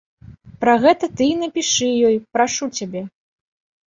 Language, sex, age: Belarusian, female, 19-29